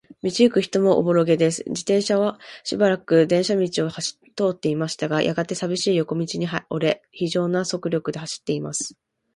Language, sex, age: Japanese, female, 19-29